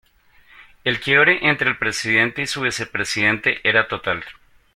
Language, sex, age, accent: Spanish, male, 40-49, Andino-Pacífico: Colombia, Perú, Ecuador, oeste de Bolivia y Venezuela andina